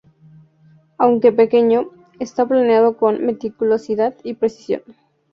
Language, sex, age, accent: Spanish, female, 19-29, México